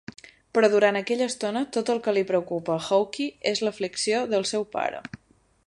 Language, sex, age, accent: Catalan, female, 19-29, central; septentrional; Empordanès